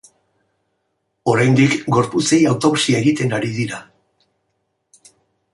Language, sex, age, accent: Basque, male, 60-69, Mendebalekoa (Araba, Bizkaia, Gipuzkoako mendebaleko herri batzuk)